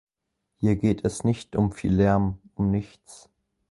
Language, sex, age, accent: German, male, under 19, Deutschland Deutsch